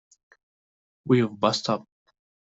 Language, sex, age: English, male, 19-29